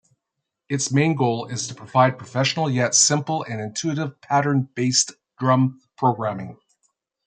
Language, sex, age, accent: English, male, 60-69, Canadian English